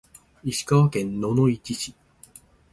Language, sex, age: Japanese, male, 19-29